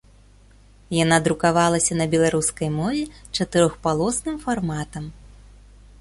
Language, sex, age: Belarusian, female, 30-39